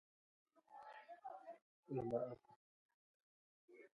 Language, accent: English, United States English